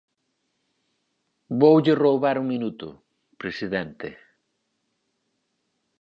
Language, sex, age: Galician, male, 40-49